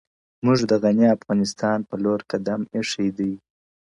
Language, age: Pashto, 19-29